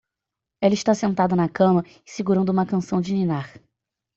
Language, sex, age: Portuguese, female, under 19